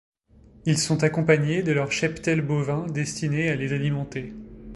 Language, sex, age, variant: French, male, 19-29, Français de métropole